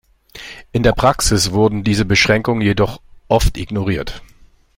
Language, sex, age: German, male, 40-49